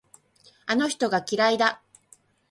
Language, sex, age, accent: Japanese, female, 40-49, 標準語